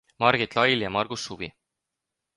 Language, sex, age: Estonian, male, 19-29